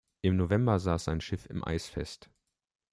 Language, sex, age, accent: German, male, 19-29, Deutschland Deutsch